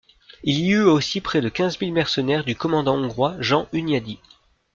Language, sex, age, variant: French, female, 19-29, Français de métropole